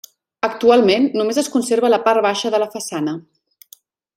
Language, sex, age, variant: Catalan, female, 30-39, Central